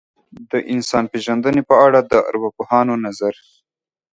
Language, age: Pashto, 19-29